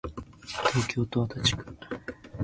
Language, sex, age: Japanese, male, 19-29